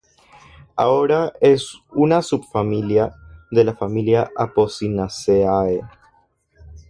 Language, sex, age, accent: Spanish, male, under 19, Andino-Pacífico: Colombia, Perú, Ecuador, oeste de Bolivia y Venezuela andina